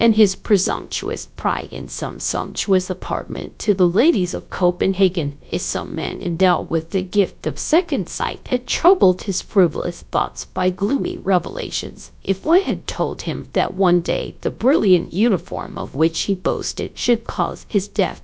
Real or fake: fake